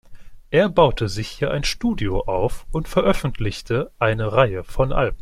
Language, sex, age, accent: German, male, 19-29, Deutschland Deutsch